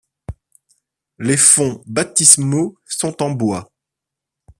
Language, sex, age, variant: French, male, 30-39, Français de métropole